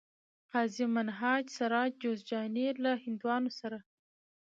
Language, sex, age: Pashto, female, under 19